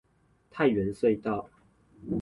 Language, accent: Chinese, 出生地：新北市